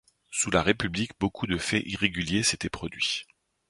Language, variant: French, Français de métropole